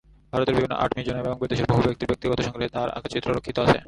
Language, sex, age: Bengali, female, 19-29